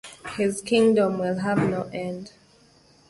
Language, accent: English, United States English